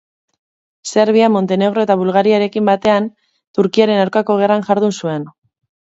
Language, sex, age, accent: Basque, female, 19-29, Mendebalekoa (Araba, Bizkaia, Gipuzkoako mendebaleko herri batzuk)